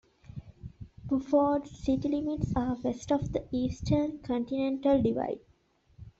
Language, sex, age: English, female, 19-29